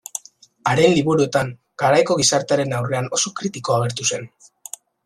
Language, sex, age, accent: Basque, male, under 19, Erdialdekoa edo Nafarra (Gipuzkoa, Nafarroa)